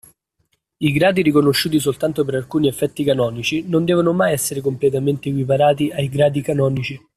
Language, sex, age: Italian, male, 19-29